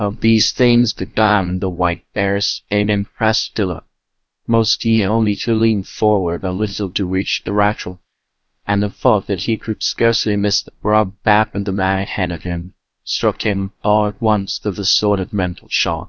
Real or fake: fake